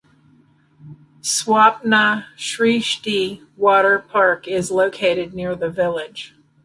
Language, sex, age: English, female, 60-69